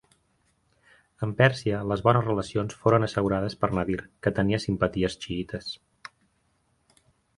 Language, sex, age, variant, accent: Catalan, male, 30-39, Central, tarragoní